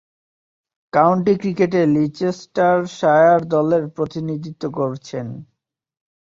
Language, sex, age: Bengali, male, 19-29